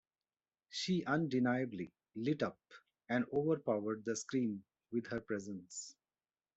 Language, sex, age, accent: English, male, 40-49, India and South Asia (India, Pakistan, Sri Lanka)